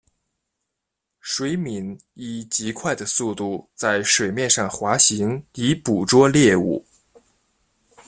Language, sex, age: Chinese, male, 19-29